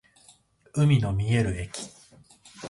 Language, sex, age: Japanese, male, 30-39